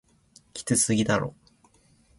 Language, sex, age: Japanese, male, under 19